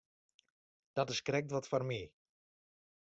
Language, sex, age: Western Frisian, male, 19-29